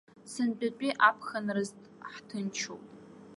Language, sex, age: Abkhazian, female, 19-29